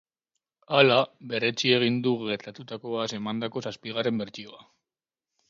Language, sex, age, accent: Basque, male, 19-29, Mendebalekoa (Araba, Bizkaia, Gipuzkoako mendebaleko herri batzuk)